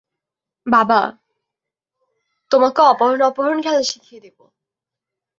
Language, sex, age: Bengali, female, 19-29